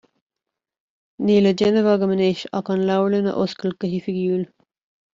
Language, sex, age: Irish, female, 19-29